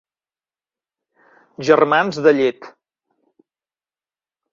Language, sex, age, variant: Catalan, male, 60-69, Central